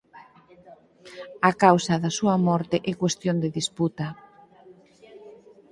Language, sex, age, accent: Galician, female, 50-59, Normativo (estándar)